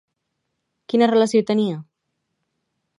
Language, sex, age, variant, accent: Catalan, female, 40-49, Central, central